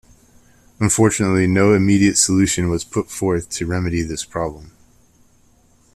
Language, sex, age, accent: English, male, 30-39, United States English